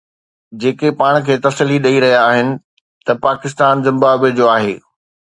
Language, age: Sindhi, 40-49